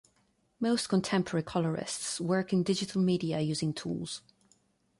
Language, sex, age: English, female, 30-39